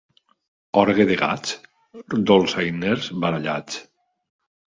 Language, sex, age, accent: Catalan, male, 40-49, valencià